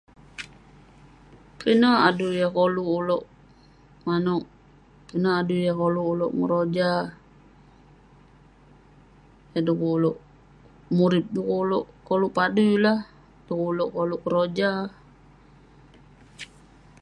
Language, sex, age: Western Penan, female, 19-29